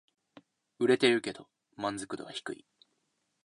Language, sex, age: Japanese, male, under 19